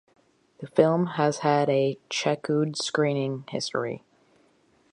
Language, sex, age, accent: English, female, under 19, United States English